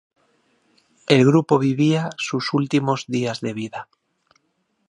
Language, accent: Spanish, España: Norte peninsular (Asturias, Castilla y León, Cantabria, País Vasco, Navarra, Aragón, La Rioja, Guadalajara, Cuenca)